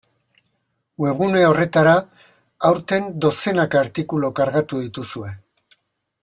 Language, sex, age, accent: Basque, male, 60-69, Mendebalekoa (Araba, Bizkaia, Gipuzkoako mendebaleko herri batzuk)